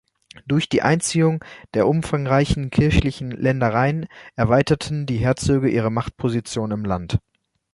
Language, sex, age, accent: German, male, 19-29, Deutschland Deutsch